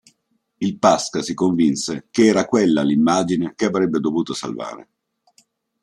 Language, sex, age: Italian, male, 50-59